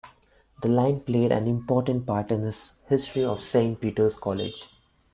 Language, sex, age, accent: English, male, 19-29, India and South Asia (India, Pakistan, Sri Lanka)